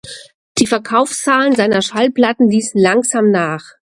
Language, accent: German, Deutschland Deutsch